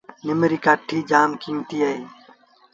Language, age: Sindhi Bhil, under 19